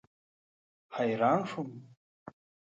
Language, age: Pashto, 30-39